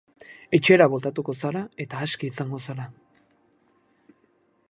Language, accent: Basque, Erdialdekoa edo Nafarra (Gipuzkoa, Nafarroa)